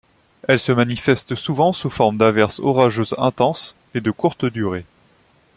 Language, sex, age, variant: French, male, 19-29, Français de métropole